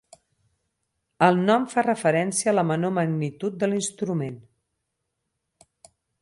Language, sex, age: Catalan, female, 50-59